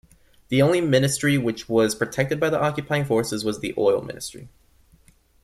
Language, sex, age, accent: English, male, 19-29, United States English